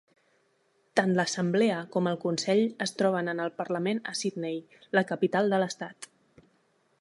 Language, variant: Catalan, Nord-Occidental